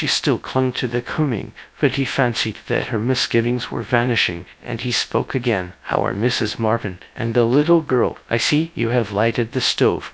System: TTS, GradTTS